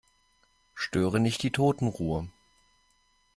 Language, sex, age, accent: German, male, 40-49, Deutschland Deutsch